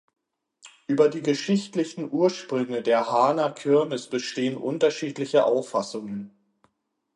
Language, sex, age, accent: German, male, 30-39, Deutschland Deutsch